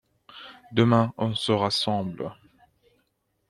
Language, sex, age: French, male, 30-39